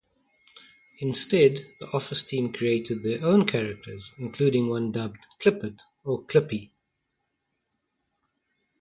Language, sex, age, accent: English, male, 30-39, Southern African (South Africa, Zimbabwe, Namibia)